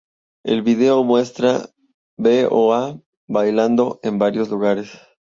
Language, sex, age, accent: Spanish, female, 19-29, México